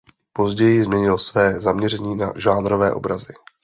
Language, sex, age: Czech, male, 30-39